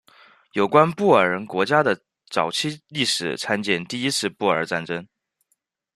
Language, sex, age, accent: Chinese, male, 19-29, 出生地：湖北省